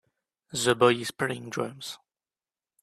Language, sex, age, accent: English, male, 19-29, United States English